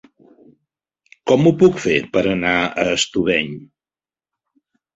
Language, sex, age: Catalan, male, 60-69